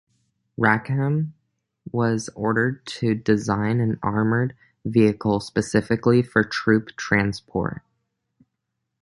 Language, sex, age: English, male, under 19